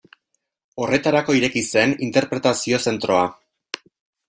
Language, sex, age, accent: Basque, male, 30-39, Erdialdekoa edo Nafarra (Gipuzkoa, Nafarroa)